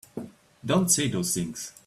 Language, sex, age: English, male, 30-39